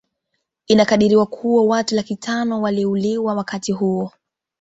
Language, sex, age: Swahili, female, 19-29